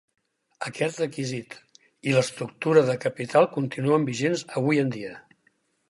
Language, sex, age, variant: Catalan, male, 60-69, Central